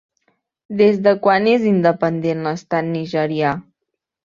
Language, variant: Catalan, Nord-Occidental